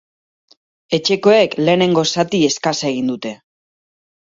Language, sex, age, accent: Basque, female, 30-39, Mendebalekoa (Araba, Bizkaia, Gipuzkoako mendebaleko herri batzuk)